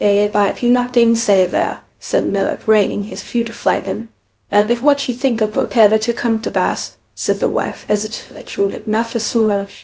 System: TTS, VITS